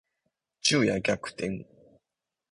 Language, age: Japanese, 19-29